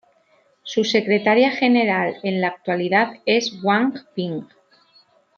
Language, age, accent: Spanish, 40-49, España: Centro-Sur peninsular (Madrid, Toledo, Castilla-La Mancha)